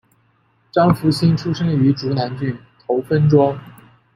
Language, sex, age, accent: Chinese, male, 19-29, 出生地：江苏省